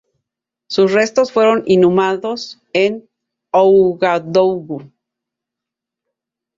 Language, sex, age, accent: Spanish, female, 40-49, México